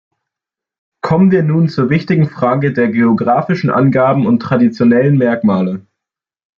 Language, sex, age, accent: German, male, under 19, Deutschland Deutsch